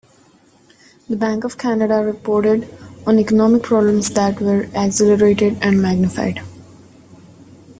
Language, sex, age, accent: English, female, 19-29, India and South Asia (India, Pakistan, Sri Lanka)